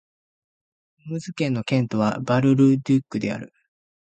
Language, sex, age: Japanese, male, 19-29